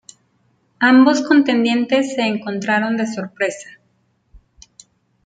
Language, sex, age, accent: Spanish, female, 40-49, México